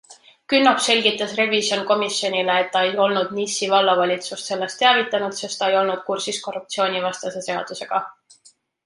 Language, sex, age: Estonian, female, 19-29